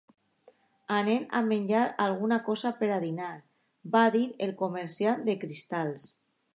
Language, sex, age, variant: Catalan, female, under 19, Alacantí